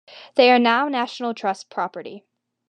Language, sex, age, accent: English, female, under 19, United States English